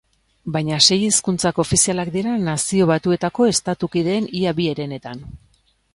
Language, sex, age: Basque, female, 40-49